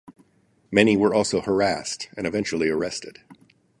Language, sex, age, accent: English, male, 50-59, United States English